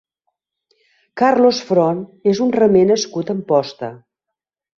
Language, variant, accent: Catalan, Central, central